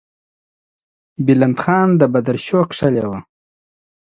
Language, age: Pashto, 30-39